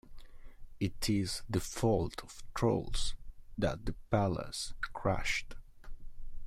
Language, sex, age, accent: English, male, 19-29, England English